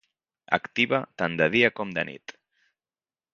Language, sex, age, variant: Catalan, male, 30-39, Central